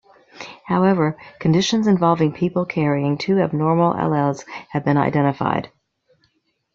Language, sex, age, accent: English, female, 50-59, United States English